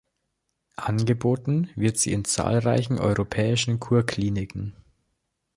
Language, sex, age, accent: German, male, under 19, Deutschland Deutsch